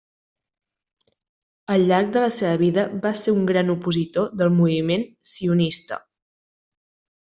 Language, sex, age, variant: Catalan, female, 19-29, Central